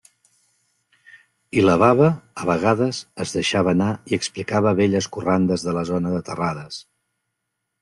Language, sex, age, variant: Catalan, male, 50-59, Central